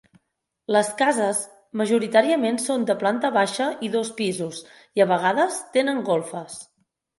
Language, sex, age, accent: Catalan, female, 30-39, Oriental